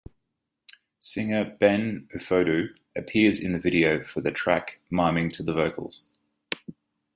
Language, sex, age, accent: English, male, 30-39, Australian English